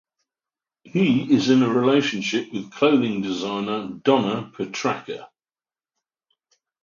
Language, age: English, 60-69